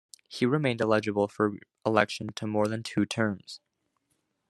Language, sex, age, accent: English, male, under 19, United States English